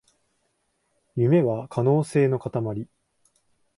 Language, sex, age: Japanese, male, 19-29